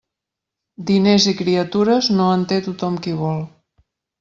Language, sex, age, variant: Catalan, female, 50-59, Central